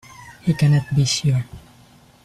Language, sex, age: English, male, 19-29